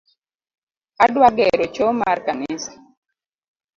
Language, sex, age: Luo (Kenya and Tanzania), female, 30-39